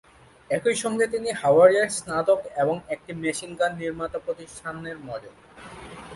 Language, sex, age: Bengali, male, 19-29